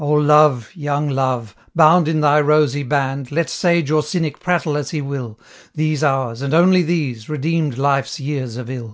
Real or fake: real